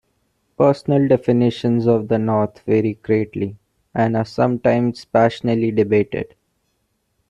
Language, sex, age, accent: English, male, 19-29, India and South Asia (India, Pakistan, Sri Lanka)